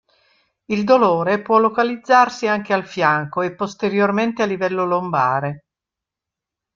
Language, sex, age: Italian, female, 70-79